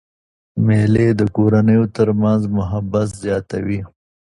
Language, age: Pashto, 40-49